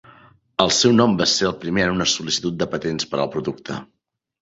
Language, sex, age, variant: Catalan, male, 30-39, Central